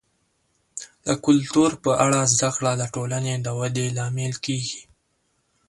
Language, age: Pashto, 19-29